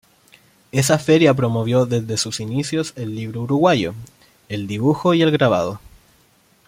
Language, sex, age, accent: Spanish, male, 19-29, Chileno: Chile, Cuyo